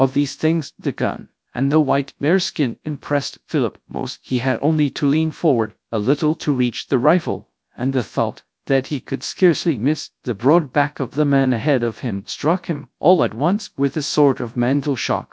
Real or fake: fake